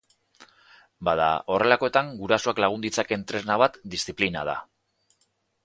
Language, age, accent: Basque, 40-49, Erdialdekoa edo Nafarra (Gipuzkoa, Nafarroa)